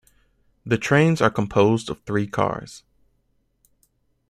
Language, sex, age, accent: English, male, 19-29, United States English